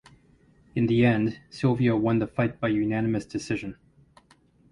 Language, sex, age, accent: English, male, 40-49, United States English